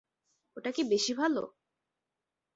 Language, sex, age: Bengali, female, 19-29